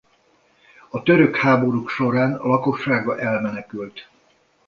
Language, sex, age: Hungarian, male, 60-69